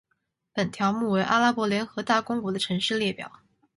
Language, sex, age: Chinese, female, 19-29